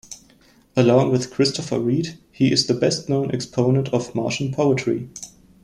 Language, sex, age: English, male, 19-29